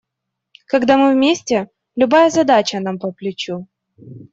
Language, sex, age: Russian, female, 19-29